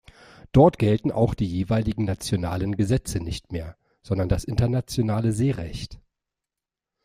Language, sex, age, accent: German, male, 50-59, Deutschland Deutsch